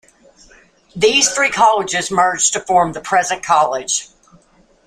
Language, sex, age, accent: English, female, 50-59, United States English